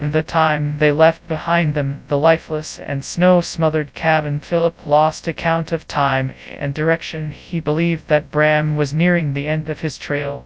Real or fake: fake